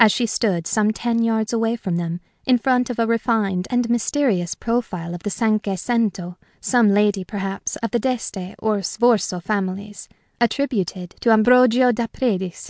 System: none